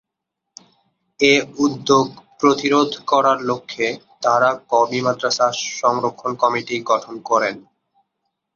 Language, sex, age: Bengali, male, 19-29